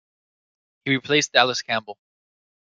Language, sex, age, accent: English, male, 19-29, United States English